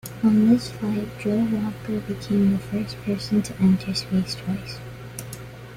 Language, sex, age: English, female, under 19